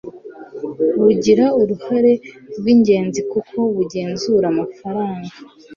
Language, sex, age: Kinyarwanda, female, 19-29